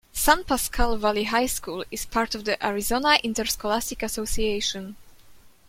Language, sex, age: English, female, under 19